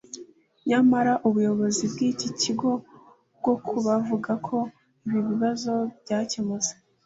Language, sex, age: Kinyarwanda, female, 19-29